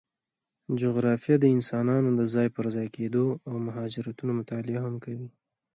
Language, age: Pashto, 19-29